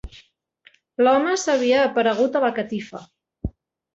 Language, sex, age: Catalan, female, 40-49